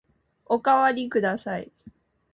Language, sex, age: Japanese, female, 19-29